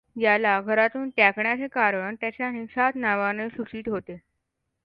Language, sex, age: Marathi, female, under 19